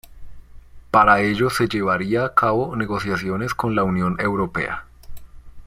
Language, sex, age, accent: Spanish, male, 19-29, Andino-Pacífico: Colombia, Perú, Ecuador, oeste de Bolivia y Venezuela andina